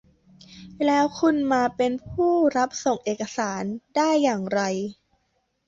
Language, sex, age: Thai, female, under 19